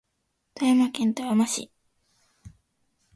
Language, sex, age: Japanese, female, 19-29